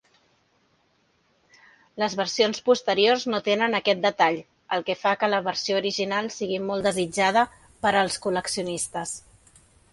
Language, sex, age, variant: Catalan, female, 40-49, Central